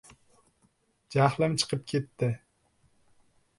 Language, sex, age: Uzbek, male, 19-29